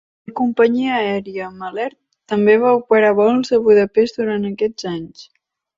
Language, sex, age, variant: Catalan, female, 19-29, Central